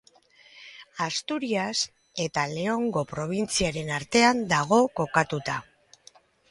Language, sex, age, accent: Basque, female, 60-69, Erdialdekoa edo Nafarra (Gipuzkoa, Nafarroa)